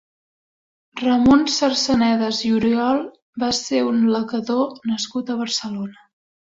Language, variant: Catalan, Central